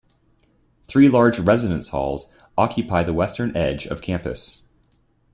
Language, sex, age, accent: English, male, 19-29, United States English